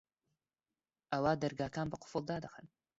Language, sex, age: Central Kurdish, male, 19-29